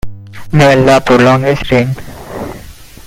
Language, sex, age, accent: English, male, 19-29, India and South Asia (India, Pakistan, Sri Lanka)